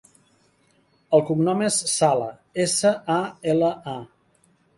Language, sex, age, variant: Catalan, male, 50-59, Central